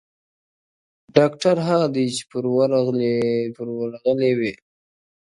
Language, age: Pashto, 19-29